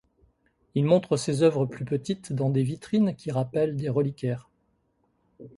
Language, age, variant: French, 50-59, Français de métropole